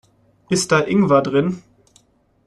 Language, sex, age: German, male, 19-29